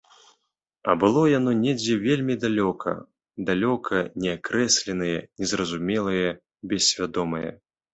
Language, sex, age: Belarusian, male, 19-29